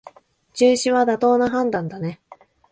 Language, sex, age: Japanese, female, 19-29